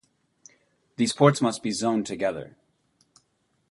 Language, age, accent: English, 30-39, United States English